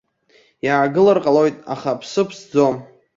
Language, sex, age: Abkhazian, male, under 19